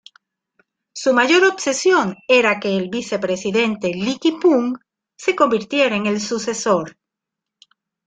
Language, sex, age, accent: Spanish, female, 50-59, Caribe: Cuba, Venezuela, Puerto Rico, República Dominicana, Panamá, Colombia caribeña, México caribeño, Costa del golfo de México